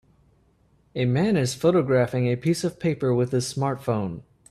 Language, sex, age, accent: English, male, 30-39, United States English